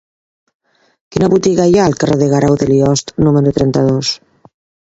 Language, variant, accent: Catalan, Nord-Occidental, nord-occidental